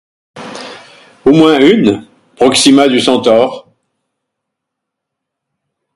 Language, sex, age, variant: French, male, 70-79, Français de métropole